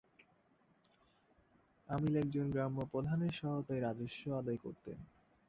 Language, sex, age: Bengali, male, 19-29